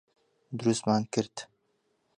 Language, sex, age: Central Kurdish, male, 30-39